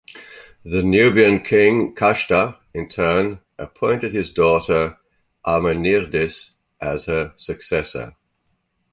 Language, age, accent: English, 60-69, Southern African (South Africa, Zimbabwe, Namibia)